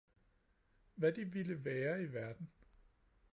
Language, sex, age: Danish, male, 30-39